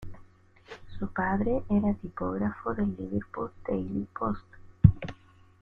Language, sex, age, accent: Spanish, female, 30-39, Chileno: Chile, Cuyo